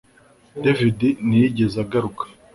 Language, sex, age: Kinyarwanda, male, 19-29